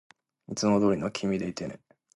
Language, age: Japanese, 19-29